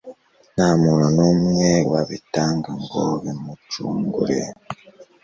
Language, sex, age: Kinyarwanda, male, 19-29